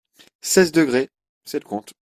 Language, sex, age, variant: French, male, 30-39, Français de métropole